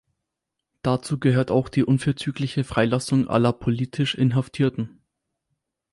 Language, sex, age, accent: German, male, 19-29, Deutschland Deutsch